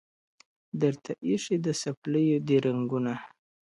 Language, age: Pashto, 19-29